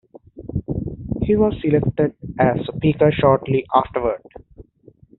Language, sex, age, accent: English, male, 19-29, England English